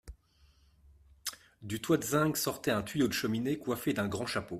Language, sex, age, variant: French, male, 50-59, Français de métropole